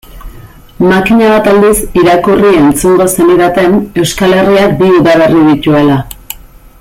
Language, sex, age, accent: Basque, female, 40-49, Erdialdekoa edo Nafarra (Gipuzkoa, Nafarroa)